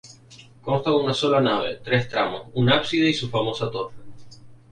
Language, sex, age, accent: Spanish, male, 19-29, España: Islas Canarias